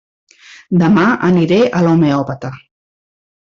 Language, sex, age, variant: Catalan, female, 40-49, Central